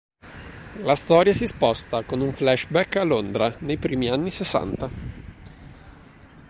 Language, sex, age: Italian, male, 19-29